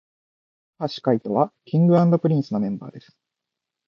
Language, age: Japanese, 19-29